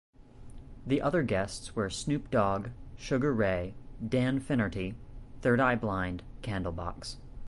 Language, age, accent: English, 19-29, United States English